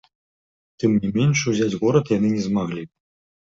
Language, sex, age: Belarusian, male, 30-39